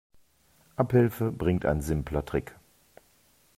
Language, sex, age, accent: German, male, 40-49, Deutschland Deutsch